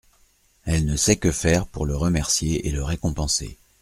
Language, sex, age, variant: French, male, 40-49, Français de métropole